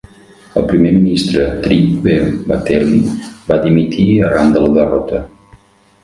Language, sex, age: Catalan, male, 50-59